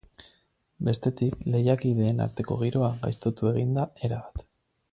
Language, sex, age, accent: Basque, male, 30-39, Mendebalekoa (Araba, Bizkaia, Gipuzkoako mendebaleko herri batzuk)